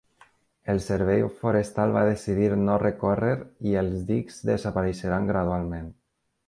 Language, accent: Catalan, valencià